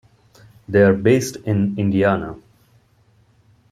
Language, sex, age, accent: English, male, 40-49, India and South Asia (India, Pakistan, Sri Lanka)